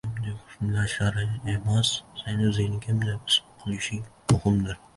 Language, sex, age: Uzbek, male, under 19